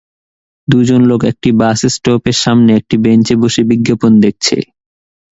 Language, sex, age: Bengali, male, 19-29